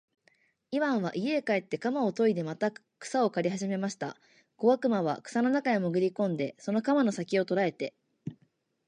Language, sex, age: Japanese, female, 19-29